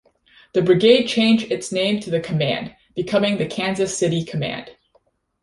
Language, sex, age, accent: English, female, 19-29, Canadian English